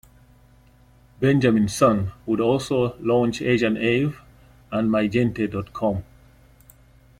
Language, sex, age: English, male, 60-69